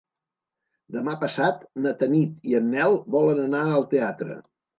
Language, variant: Catalan, Septentrional